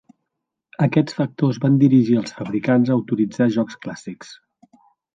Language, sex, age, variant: Catalan, male, 40-49, Central